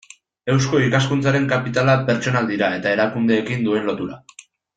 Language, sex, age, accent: Basque, male, 19-29, Erdialdekoa edo Nafarra (Gipuzkoa, Nafarroa)